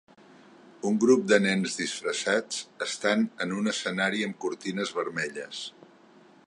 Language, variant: Catalan, Central